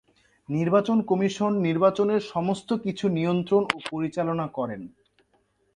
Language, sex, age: Bengali, male, under 19